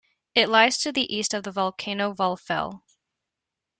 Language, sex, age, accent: English, female, 19-29, Canadian English